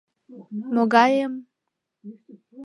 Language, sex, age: Mari, female, under 19